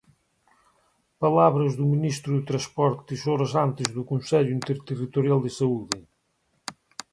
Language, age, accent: Galician, 50-59, Oriental (común en zona oriental)